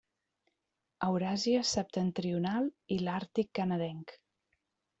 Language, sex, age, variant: Catalan, female, 40-49, Central